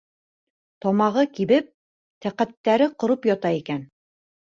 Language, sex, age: Bashkir, female, 30-39